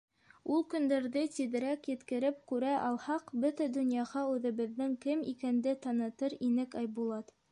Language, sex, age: Bashkir, female, under 19